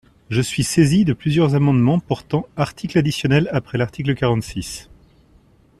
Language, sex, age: French, male, 30-39